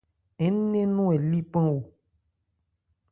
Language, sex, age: Ebrié, female, 30-39